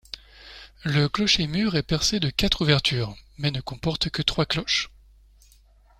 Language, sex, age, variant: French, male, 40-49, Français de métropole